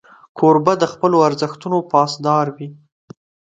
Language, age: Pashto, 19-29